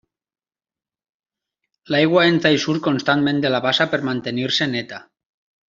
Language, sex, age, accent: Catalan, male, 30-39, valencià